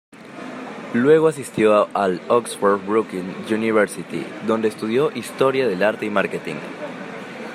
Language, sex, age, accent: Spanish, male, 19-29, Andino-Pacífico: Colombia, Perú, Ecuador, oeste de Bolivia y Venezuela andina